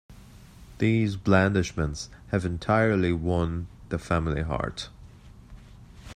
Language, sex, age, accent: English, male, 30-39, United States English